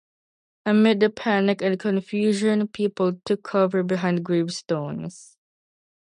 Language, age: English, under 19